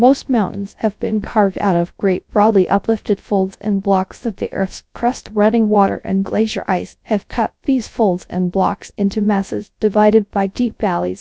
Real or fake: fake